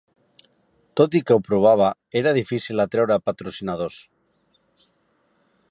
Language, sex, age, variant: Catalan, male, 30-39, Central